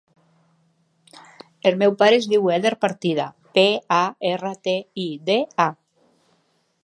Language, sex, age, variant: Catalan, female, 50-59, Nord-Occidental